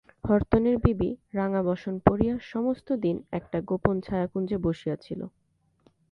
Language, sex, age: Bengali, female, 19-29